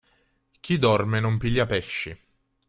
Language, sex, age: Italian, male, 19-29